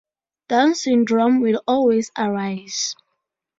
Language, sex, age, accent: English, female, 19-29, Southern African (South Africa, Zimbabwe, Namibia)